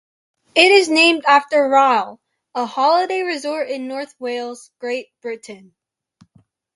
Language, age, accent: English, under 19, United States English